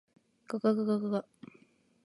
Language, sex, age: Japanese, female, under 19